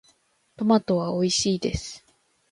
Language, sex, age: Japanese, female, 19-29